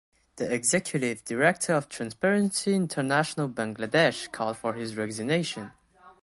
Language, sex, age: English, male, 19-29